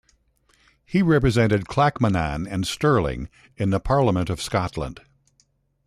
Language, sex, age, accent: English, male, 60-69, United States English